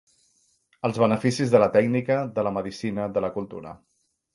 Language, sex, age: Catalan, male, 40-49